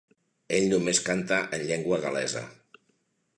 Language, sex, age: Catalan, male, 60-69